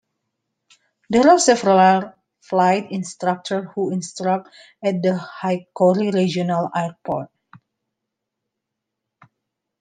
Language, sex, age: English, female, 30-39